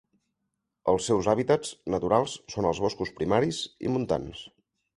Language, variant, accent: Catalan, Central, gironí